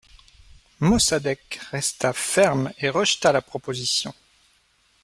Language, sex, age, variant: French, male, 30-39, Français de métropole